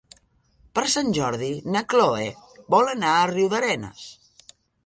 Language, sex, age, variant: Catalan, female, 50-59, Central